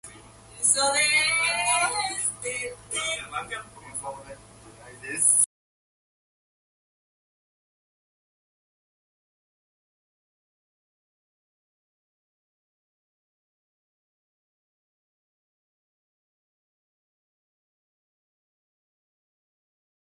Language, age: English, 19-29